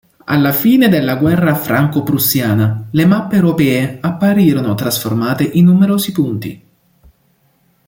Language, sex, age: Italian, male, 19-29